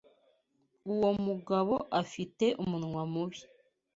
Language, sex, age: Kinyarwanda, female, 19-29